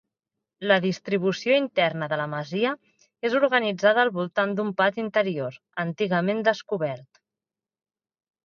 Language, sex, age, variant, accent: Catalan, female, 30-39, Central, central